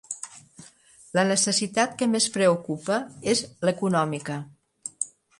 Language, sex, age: Catalan, female, 60-69